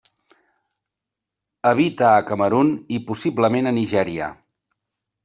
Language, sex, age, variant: Catalan, male, 50-59, Central